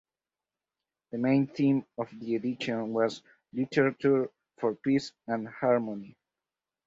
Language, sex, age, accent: English, male, 19-29, United States English